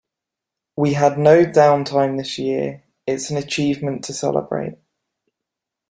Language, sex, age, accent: English, male, 19-29, England English